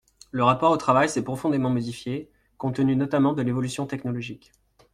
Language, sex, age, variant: French, male, 30-39, Français de métropole